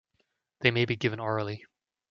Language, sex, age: English, male, 19-29